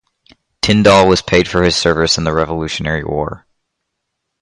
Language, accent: English, United States English